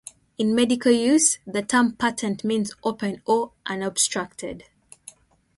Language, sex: English, female